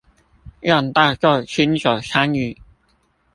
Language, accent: Chinese, 出生地：臺北市